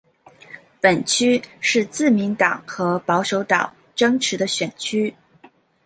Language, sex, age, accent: Chinese, female, 19-29, 出生地：黑龙江省